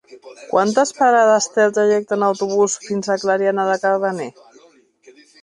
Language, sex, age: Catalan, female, 40-49